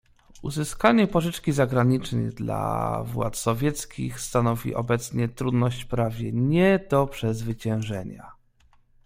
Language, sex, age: Polish, male, 30-39